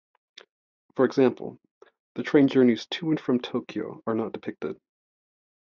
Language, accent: English, United States English